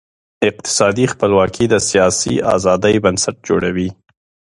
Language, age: Pashto, 30-39